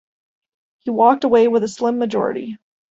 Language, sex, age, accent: English, female, 19-29, United States English